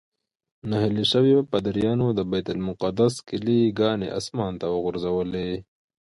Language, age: Pashto, 19-29